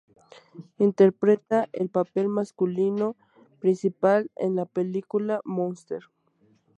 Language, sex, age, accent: Spanish, male, 19-29, México